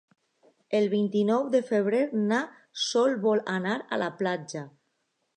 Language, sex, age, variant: Catalan, female, under 19, Alacantí